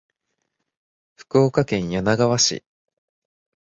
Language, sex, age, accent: Japanese, male, under 19, 標準語